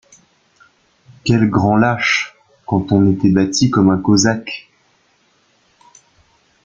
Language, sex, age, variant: French, male, 19-29, Français de métropole